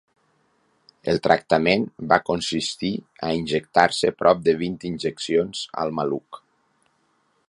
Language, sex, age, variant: Catalan, male, 40-49, Nord-Occidental